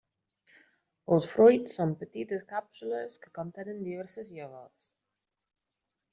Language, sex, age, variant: Catalan, female, 19-29, Balear